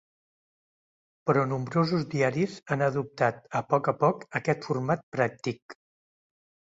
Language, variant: Catalan, Central